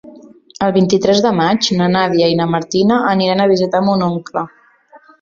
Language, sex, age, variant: Catalan, female, 19-29, Central